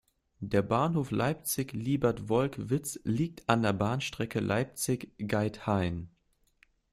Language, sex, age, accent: German, male, 19-29, Deutschland Deutsch